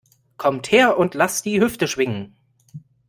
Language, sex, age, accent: German, male, 19-29, Deutschland Deutsch